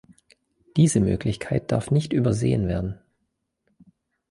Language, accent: German, Deutschland Deutsch